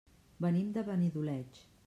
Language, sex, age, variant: Catalan, female, 40-49, Central